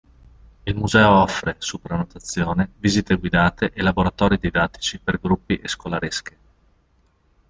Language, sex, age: Italian, male, 40-49